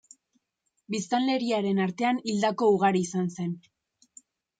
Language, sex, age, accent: Basque, female, 19-29, Erdialdekoa edo Nafarra (Gipuzkoa, Nafarroa)